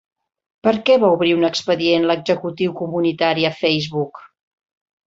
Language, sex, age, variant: Catalan, female, 50-59, Central